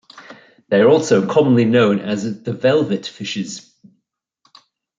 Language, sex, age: English, male, 50-59